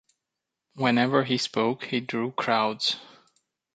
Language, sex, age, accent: English, male, 30-39, United States English